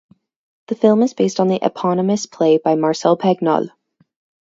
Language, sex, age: English, female, 19-29